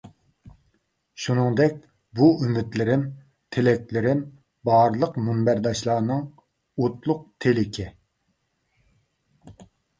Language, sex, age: Uyghur, male, 40-49